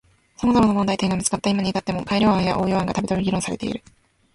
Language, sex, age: Japanese, female, 19-29